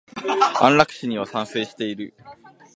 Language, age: Japanese, under 19